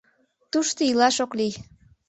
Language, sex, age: Mari, female, under 19